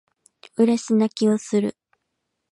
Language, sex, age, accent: Japanese, female, 19-29, 関西